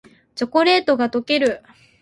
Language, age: Japanese, 19-29